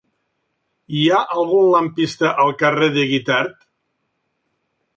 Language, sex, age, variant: Catalan, male, 70-79, Nord-Occidental